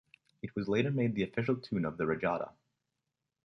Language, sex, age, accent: English, male, under 19, United States English